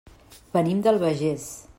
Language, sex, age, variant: Catalan, female, 40-49, Central